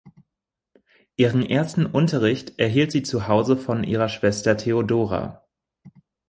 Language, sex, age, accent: German, male, 30-39, Deutschland Deutsch